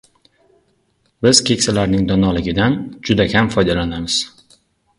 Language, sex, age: Uzbek, male, 19-29